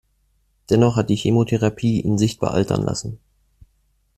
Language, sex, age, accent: German, male, 19-29, Deutschland Deutsch